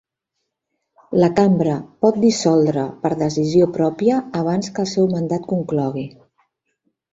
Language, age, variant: Catalan, 50-59, Central